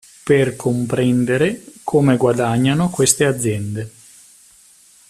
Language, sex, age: Italian, male, 40-49